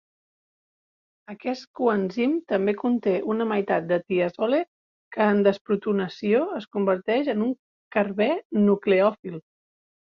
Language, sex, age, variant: Catalan, female, 40-49, Central